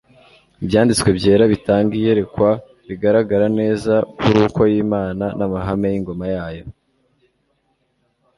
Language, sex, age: Kinyarwanda, male, 19-29